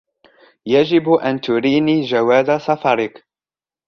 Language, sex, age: Arabic, male, 19-29